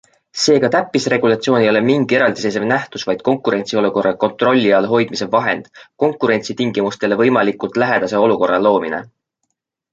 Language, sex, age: Estonian, male, 19-29